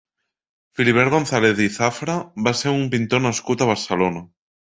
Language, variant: Catalan, Central